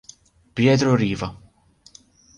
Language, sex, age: Italian, male, 19-29